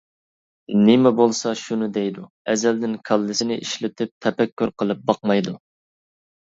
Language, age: Uyghur, 19-29